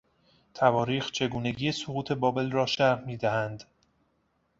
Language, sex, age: Persian, male, 30-39